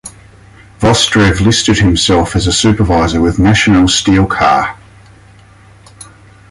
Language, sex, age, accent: English, male, 50-59, Australian English